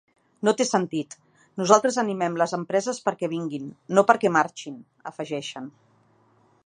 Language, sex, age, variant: Catalan, female, 40-49, Central